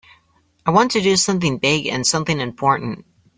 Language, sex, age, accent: English, male, 19-29, United States English